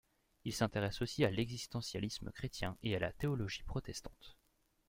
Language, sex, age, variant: French, male, 19-29, Français de métropole